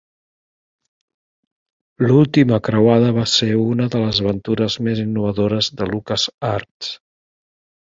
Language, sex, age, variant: Catalan, male, 60-69, Central